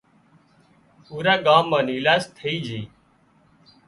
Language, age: Wadiyara Koli, 30-39